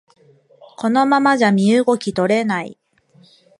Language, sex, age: Japanese, female, 30-39